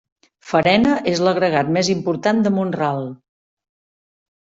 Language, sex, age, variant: Catalan, female, 50-59, Central